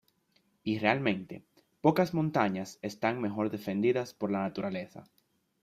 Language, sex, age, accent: Spanish, male, 19-29, Caribe: Cuba, Venezuela, Puerto Rico, República Dominicana, Panamá, Colombia caribeña, México caribeño, Costa del golfo de México